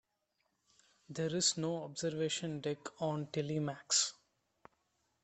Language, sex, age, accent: English, male, under 19, India and South Asia (India, Pakistan, Sri Lanka)